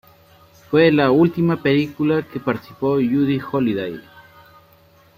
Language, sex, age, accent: Spanish, male, 40-49, Andino-Pacífico: Colombia, Perú, Ecuador, oeste de Bolivia y Venezuela andina